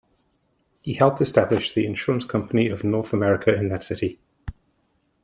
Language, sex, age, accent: English, male, 40-49, England English